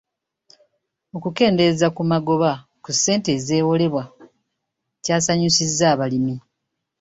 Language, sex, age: Ganda, female, 19-29